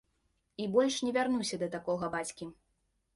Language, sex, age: Belarusian, female, under 19